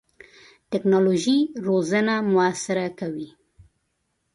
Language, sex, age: Pashto, female, 40-49